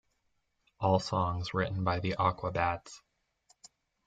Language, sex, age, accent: English, male, 19-29, United States English